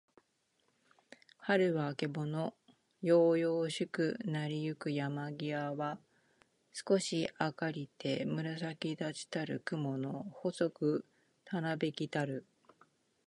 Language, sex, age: Japanese, female, 50-59